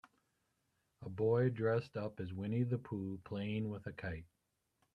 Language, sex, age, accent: English, male, 40-49, United States English